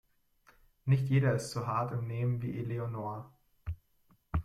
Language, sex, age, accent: German, male, 19-29, Deutschland Deutsch